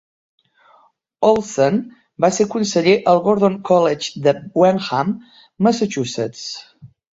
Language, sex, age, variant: Catalan, female, 50-59, Central